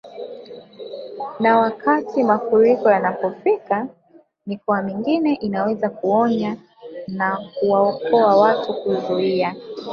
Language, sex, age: Swahili, female, 19-29